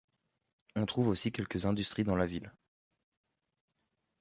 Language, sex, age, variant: French, male, 19-29, Français de métropole